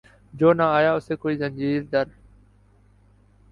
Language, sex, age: Urdu, male, 19-29